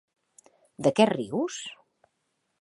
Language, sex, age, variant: Catalan, female, 50-59, Central